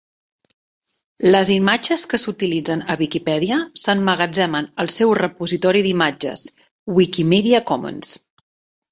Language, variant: Catalan, Central